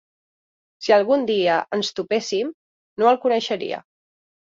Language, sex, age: Catalan, female, 30-39